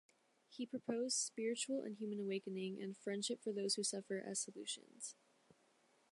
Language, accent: English, United States English